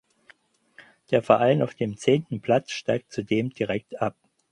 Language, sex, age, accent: German, male, 50-59, Deutschland Deutsch